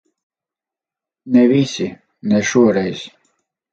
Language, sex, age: Latvian, male, 30-39